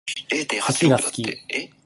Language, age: Japanese, 19-29